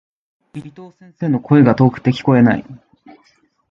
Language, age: Japanese, 19-29